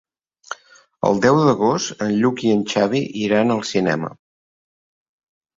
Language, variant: Catalan, Central